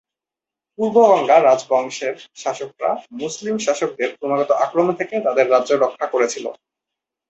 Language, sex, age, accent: Bengali, male, 19-29, Bangladeshi